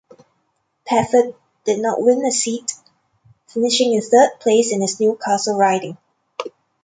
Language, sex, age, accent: English, female, 30-39, Singaporean English